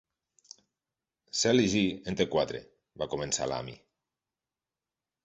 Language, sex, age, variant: Catalan, male, 40-49, Central